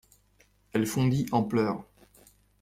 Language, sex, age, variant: French, male, 19-29, Français de métropole